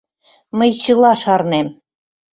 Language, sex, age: Mari, female, 70-79